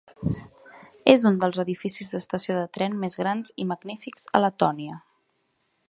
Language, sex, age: Catalan, female, 19-29